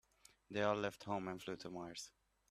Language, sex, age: English, male, 19-29